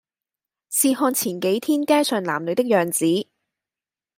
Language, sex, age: Cantonese, female, 19-29